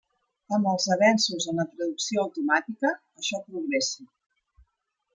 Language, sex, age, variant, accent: Catalan, female, 50-59, Nord-Occidental, Empordanès